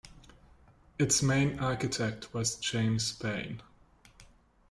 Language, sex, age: English, male, 19-29